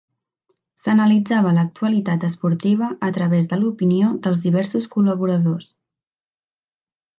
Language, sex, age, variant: Catalan, female, 19-29, Septentrional